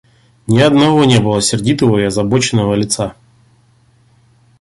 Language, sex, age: Russian, male, 30-39